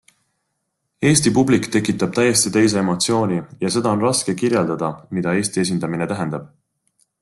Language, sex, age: Estonian, male, 30-39